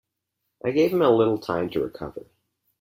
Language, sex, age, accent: English, male, under 19, United States English